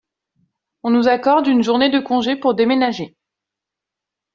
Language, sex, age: French, female, 19-29